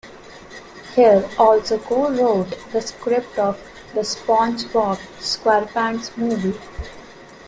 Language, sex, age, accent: English, female, 19-29, India and South Asia (India, Pakistan, Sri Lanka)